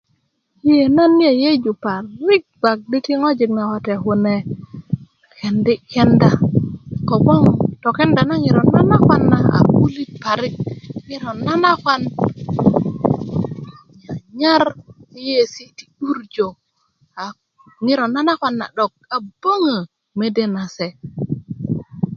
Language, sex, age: Kuku, female, 30-39